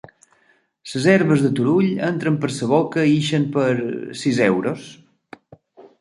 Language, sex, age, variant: Catalan, male, 40-49, Balear